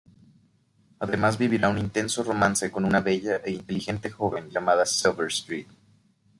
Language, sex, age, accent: Spanish, male, 19-29, México